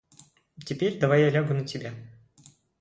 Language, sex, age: Russian, male, 19-29